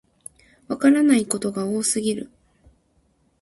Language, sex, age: Japanese, female, 19-29